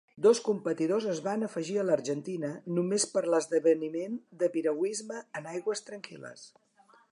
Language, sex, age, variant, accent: Catalan, female, 60-69, Central, central